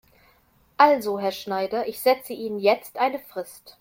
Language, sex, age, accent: German, female, 50-59, Deutschland Deutsch